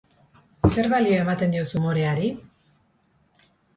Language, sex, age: Basque, female, 40-49